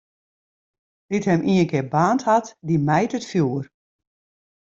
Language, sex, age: Western Frisian, female, 60-69